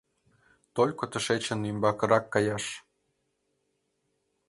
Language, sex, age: Mari, male, 19-29